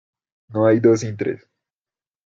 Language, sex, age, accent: Spanish, male, under 19, Andino-Pacífico: Colombia, Perú, Ecuador, oeste de Bolivia y Venezuela andina